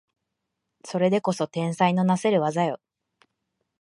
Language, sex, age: Japanese, female, 19-29